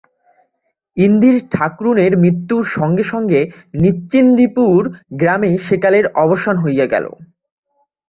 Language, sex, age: Bengali, male, under 19